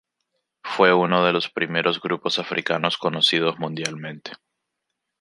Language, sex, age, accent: Spanish, male, 19-29, Andino-Pacífico: Colombia, Perú, Ecuador, oeste de Bolivia y Venezuela andina